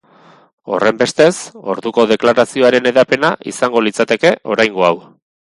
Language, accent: Basque, Erdialdekoa edo Nafarra (Gipuzkoa, Nafarroa)